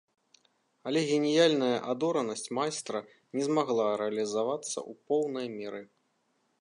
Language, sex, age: Belarusian, male, 40-49